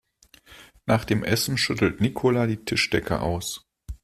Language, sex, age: German, male, 40-49